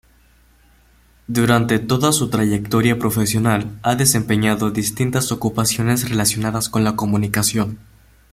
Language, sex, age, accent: Spanish, male, under 19, Caribe: Cuba, Venezuela, Puerto Rico, República Dominicana, Panamá, Colombia caribeña, México caribeño, Costa del golfo de México